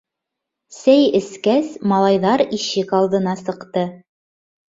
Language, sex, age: Bashkir, female, 19-29